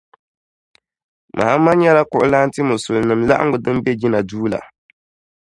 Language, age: Dagbani, 19-29